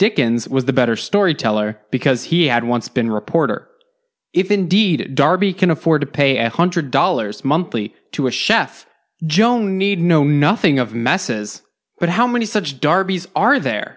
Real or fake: real